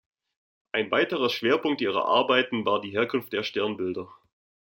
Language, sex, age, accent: German, male, 19-29, Deutschland Deutsch